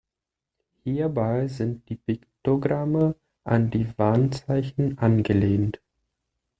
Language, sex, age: German, male, 19-29